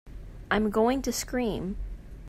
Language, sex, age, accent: English, female, 19-29, United States English